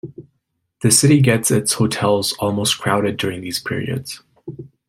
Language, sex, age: English, male, 19-29